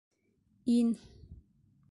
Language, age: Bashkir, 19-29